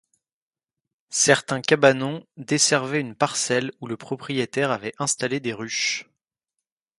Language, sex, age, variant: French, male, 19-29, Français de métropole